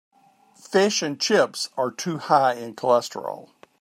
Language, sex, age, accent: English, male, 60-69, United States English